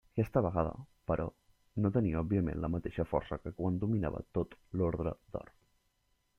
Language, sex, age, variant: Catalan, male, 19-29, Central